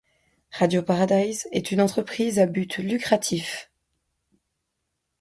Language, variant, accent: French, Français d'Europe, Français de Suisse